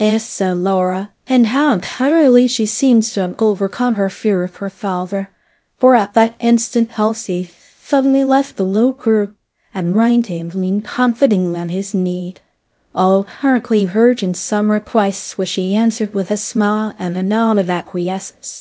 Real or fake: fake